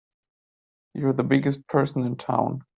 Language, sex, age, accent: English, male, 30-39, United States English